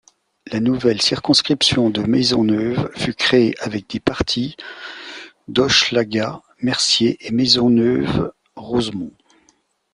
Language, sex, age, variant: French, male, 50-59, Français de métropole